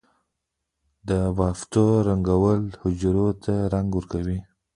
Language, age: Pashto, under 19